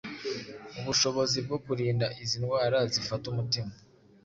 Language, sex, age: Kinyarwanda, male, 19-29